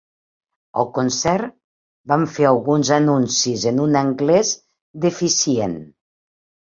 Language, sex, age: Catalan, female, 60-69